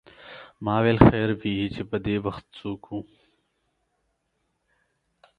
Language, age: Pashto, 19-29